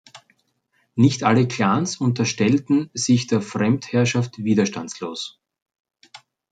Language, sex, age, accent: German, male, 40-49, Österreichisches Deutsch